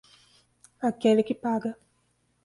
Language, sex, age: Portuguese, female, 30-39